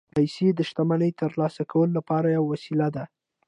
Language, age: Pashto, 19-29